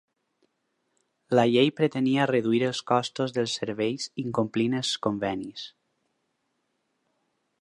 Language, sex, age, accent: Catalan, male, 19-29, valencià